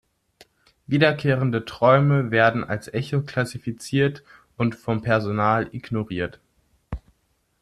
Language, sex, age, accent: German, male, 19-29, Deutschland Deutsch